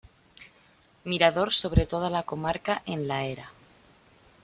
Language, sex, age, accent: Spanish, female, 19-29, España: Norte peninsular (Asturias, Castilla y León, Cantabria, País Vasco, Navarra, Aragón, La Rioja, Guadalajara, Cuenca)